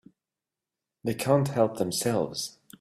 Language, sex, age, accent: English, male, 50-59, England English